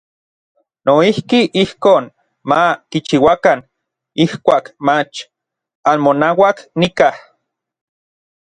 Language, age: Orizaba Nahuatl, 30-39